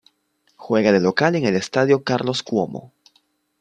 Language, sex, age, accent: Spanish, male, 19-29, Andino-Pacífico: Colombia, Perú, Ecuador, oeste de Bolivia y Venezuela andina